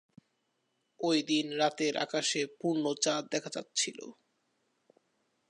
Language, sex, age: Bengali, male, 19-29